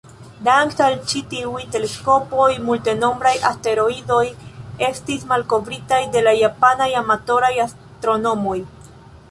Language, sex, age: Esperanto, female, 19-29